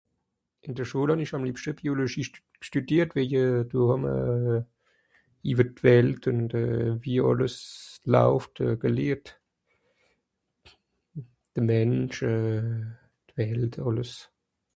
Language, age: Swiss German, 30-39